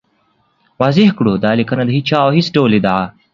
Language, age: Pashto, under 19